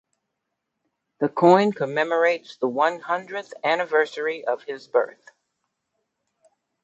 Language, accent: English, United States English